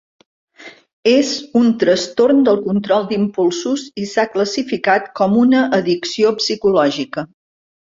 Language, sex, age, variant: Catalan, female, 50-59, Central